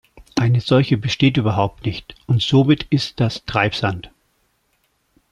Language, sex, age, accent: German, male, 60-69, Deutschland Deutsch